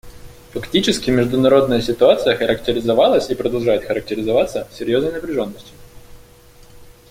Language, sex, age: Russian, male, 19-29